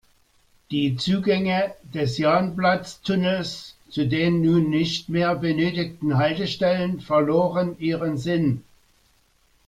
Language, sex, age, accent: German, male, 60-69, Deutschland Deutsch